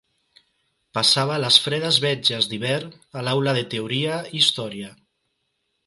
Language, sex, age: Catalan, male, 30-39